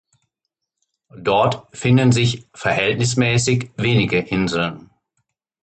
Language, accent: German, Deutschland Deutsch